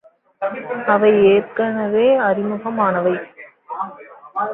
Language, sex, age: Tamil, female, 19-29